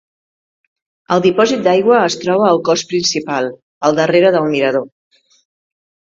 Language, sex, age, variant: Catalan, female, 50-59, Central